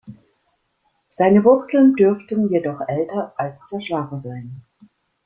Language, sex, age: German, female, 60-69